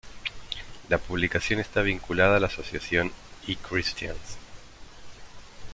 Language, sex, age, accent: Spanish, male, 30-39, Rioplatense: Argentina, Uruguay, este de Bolivia, Paraguay